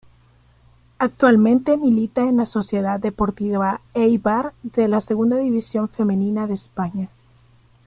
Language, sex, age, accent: Spanish, female, 30-39, América central